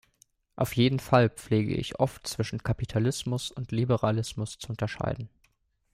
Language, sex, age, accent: German, male, 19-29, Deutschland Deutsch